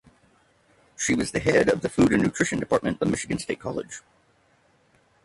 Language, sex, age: English, male, 40-49